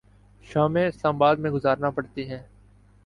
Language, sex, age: Urdu, male, 19-29